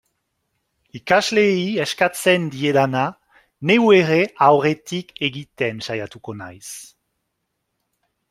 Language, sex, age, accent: Basque, male, 40-49, Nafar-lapurtarra edo Zuberotarra (Lapurdi, Nafarroa Beherea, Zuberoa)